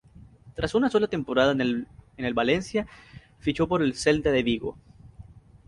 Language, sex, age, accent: Spanish, male, 19-29, América central